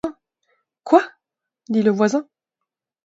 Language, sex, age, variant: French, female, 30-39, Français de métropole